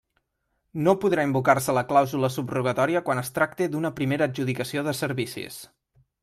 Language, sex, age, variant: Catalan, male, 19-29, Central